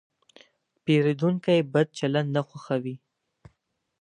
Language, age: Pashto, under 19